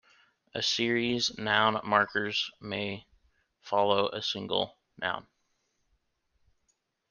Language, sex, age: English, male, 19-29